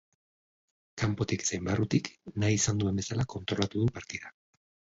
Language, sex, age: Basque, male, 40-49